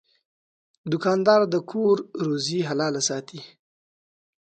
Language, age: Pashto, 19-29